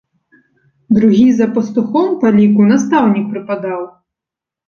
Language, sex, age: Belarusian, female, 19-29